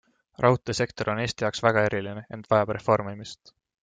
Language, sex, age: Estonian, male, 19-29